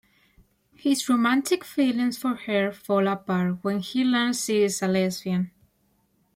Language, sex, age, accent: English, female, 19-29, United States English